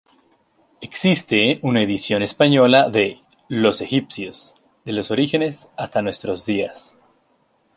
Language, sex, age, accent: Spanish, male, 19-29, México